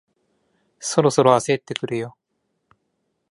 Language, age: Japanese, 40-49